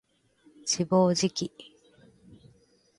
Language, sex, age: Japanese, female, 50-59